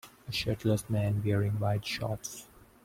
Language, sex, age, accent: English, male, 19-29, India and South Asia (India, Pakistan, Sri Lanka)